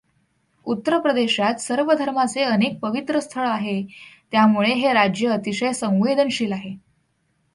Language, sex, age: Marathi, female, under 19